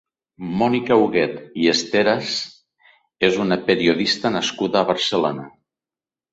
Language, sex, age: Catalan, male, 50-59